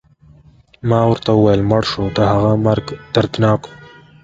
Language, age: Pashto, 19-29